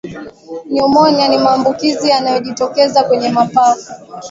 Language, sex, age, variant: Swahili, female, 19-29, Kiswahili Sanifu (EA)